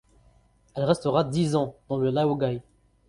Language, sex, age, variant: French, male, 19-29, Français du nord de l'Afrique